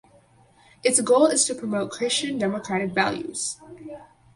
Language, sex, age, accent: English, female, under 19, United States English